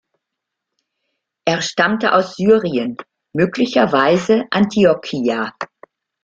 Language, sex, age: German, female, 60-69